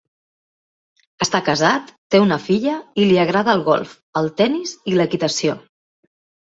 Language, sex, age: Catalan, female, 40-49